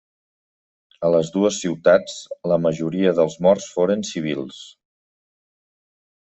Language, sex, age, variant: Catalan, male, 40-49, Central